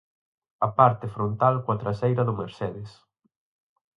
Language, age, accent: Galician, 19-29, Atlántico (seseo e gheada)